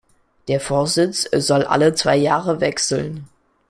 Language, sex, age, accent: German, male, under 19, Deutschland Deutsch